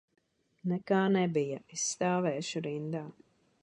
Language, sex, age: Latvian, female, 40-49